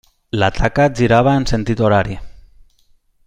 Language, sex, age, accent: Catalan, male, 19-29, valencià